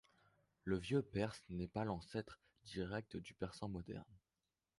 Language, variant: French, Français de métropole